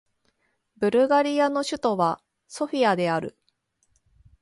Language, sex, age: Japanese, female, 30-39